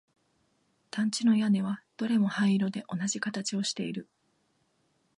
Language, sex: Japanese, female